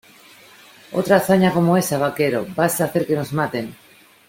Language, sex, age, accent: Spanish, female, 40-49, España: Norte peninsular (Asturias, Castilla y León, Cantabria, País Vasco, Navarra, Aragón, La Rioja, Guadalajara, Cuenca)